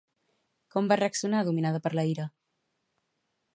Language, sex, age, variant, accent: Catalan, female, 40-49, Central, central